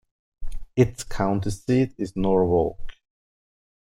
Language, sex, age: English, male, 19-29